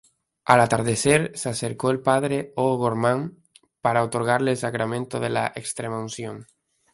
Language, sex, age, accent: Spanish, male, 19-29, España: Islas Canarias